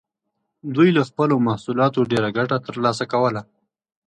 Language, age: Pashto, 19-29